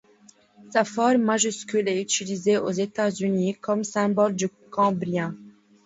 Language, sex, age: French, female, under 19